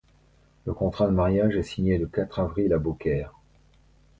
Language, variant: French, Français de métropole